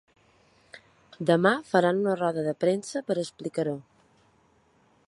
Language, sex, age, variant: Catalan, female, 30-39, Balear